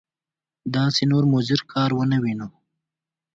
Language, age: Pashto, 19-29